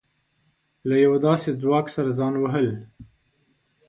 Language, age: Pashto, 30-39